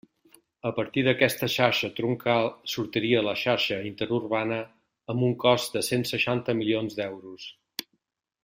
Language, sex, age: Catalan, male, 60-69